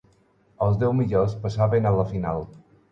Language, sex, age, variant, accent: Catalan, male, 30-39, Balear, balear; aprenent (recent, des del castellà)